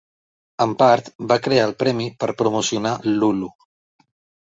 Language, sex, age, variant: Catalan, male, 30-39, Central